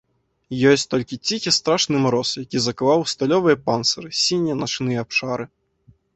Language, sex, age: Belarusian, male, 19-29